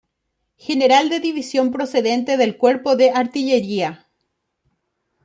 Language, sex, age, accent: Spanish, female, 30-39, Rioplatense: Argentina, Uruguay, este de Bolivia, Paraguay